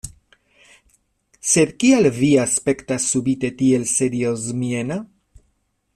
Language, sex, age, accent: Esperanto, male, 40-49, Internacia